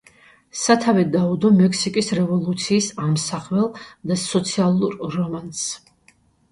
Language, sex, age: Georgian, female, 50-59